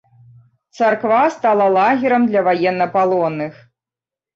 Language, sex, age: Belarusian, female, 30-39